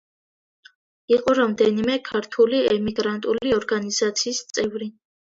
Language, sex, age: Georgian, female, under 19